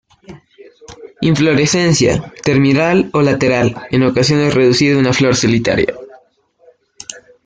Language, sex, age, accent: Spanish, male, under 19, Andino-Pacífico: Colombia, Perú, Ecuador, oeste de Bolivia y Venezuela andina